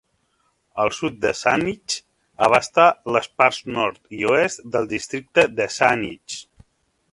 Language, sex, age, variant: Catalan, male, 40-49, Central